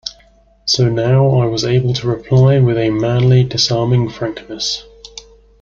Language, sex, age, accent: English, male, 30-39, England English